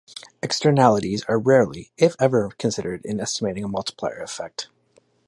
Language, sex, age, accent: English, male, 30-39, Canadian English